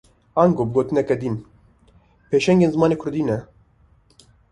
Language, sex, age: Kurdish, male, 19-29